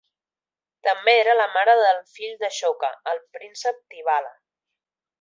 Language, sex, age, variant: Catalan, female, 30-39, Central